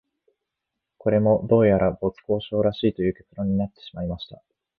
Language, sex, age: Japanese, male, 19-29